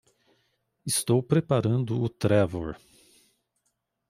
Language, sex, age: Portuguese, male, 50-59